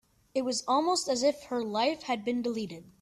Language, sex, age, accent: English, male, under 19, United States English